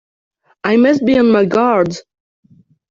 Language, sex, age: English, female, 19-29